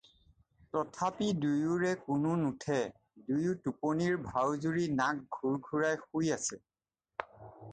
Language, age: Assamese, 40-49